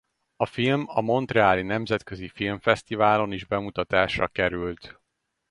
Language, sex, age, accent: Hungarian, male, 30-39, budapesti